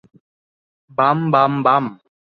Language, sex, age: Bengali, male, 19-29